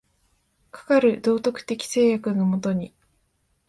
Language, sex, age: Japanese, female, 19-29